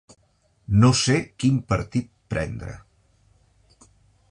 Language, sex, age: Catalan, male, 60-69